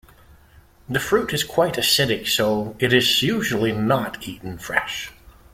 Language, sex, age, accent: English, male, 50-59, United States English